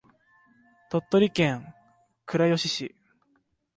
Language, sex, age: Japanese, male, under 19